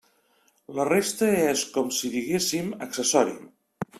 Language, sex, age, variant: Catalan, male, 50-59, Central